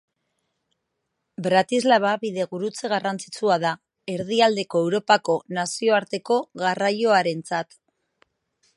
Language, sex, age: Basque, female, 40-49